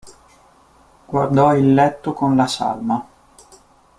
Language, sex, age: Italian, male, 30-39